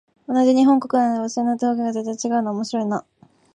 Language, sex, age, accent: Japanese, female, 19-29, 東京